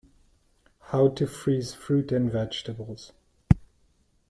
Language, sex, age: English, male, 30-39